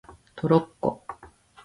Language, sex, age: Japanese, female, 40-49